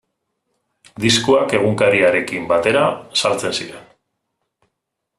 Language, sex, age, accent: Basque, male, 40-49, Mendebalekoa (Araba, Bizkaia, Gipuzkoako mendebaleko herri batzuk)